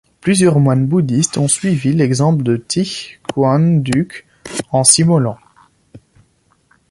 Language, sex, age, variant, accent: French, male, under 19, Français d'Europe, Français de Belgique